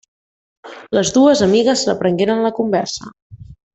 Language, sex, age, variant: Catalan, female, 19-29, Septentrional